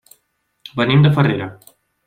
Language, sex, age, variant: Catalan, male, 19-29, Central